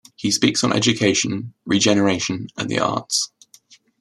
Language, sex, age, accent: English, male, 19-29, England English